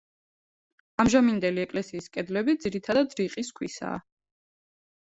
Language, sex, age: Georgian, female, 19-29